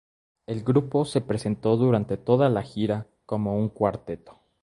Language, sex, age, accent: Spanish, male, 19-29, México